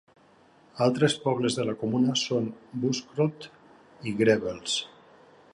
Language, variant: Catalan, Nord-Occidental